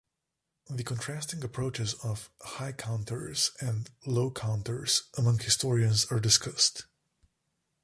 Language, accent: English, United States English